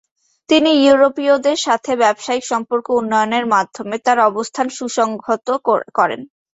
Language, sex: Bengali, female